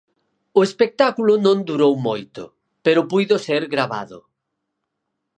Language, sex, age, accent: Galician, male, 50-59, Oriental (común en zona oriental)